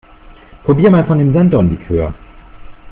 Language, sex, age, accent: German, male, 30-39, Deutschland Deutsch